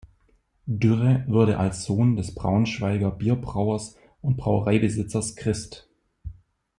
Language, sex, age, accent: German, male, 30-39, Deutschland Deutsch